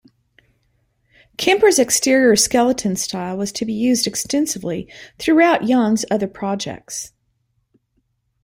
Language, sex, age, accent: English, female, 50-59, United States English